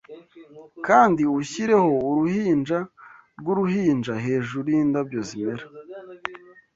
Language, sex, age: Kinyarwanda, male, 19-29